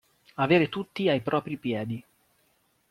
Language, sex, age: Italian, male, 30-39